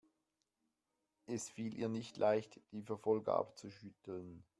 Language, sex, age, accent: German, male, 50-59, Schweizerdeutsch